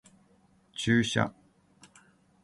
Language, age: Japanese, 60-69